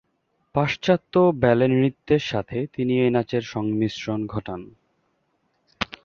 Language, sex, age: Bengali, male, 19-29